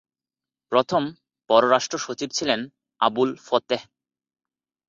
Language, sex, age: Bengali, male, 19-29